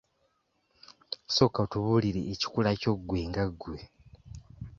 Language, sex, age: Ganda, male, 19-29